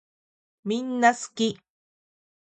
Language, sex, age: Japanese, female, 40-49